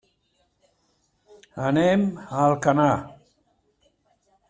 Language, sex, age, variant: Catalan, male, 70-79, Central